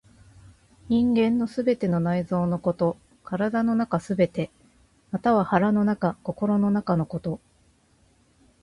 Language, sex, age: Japanese, female, 40-49